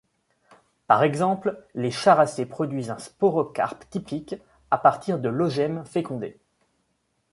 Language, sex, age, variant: French, male, 30-39, Français de métropole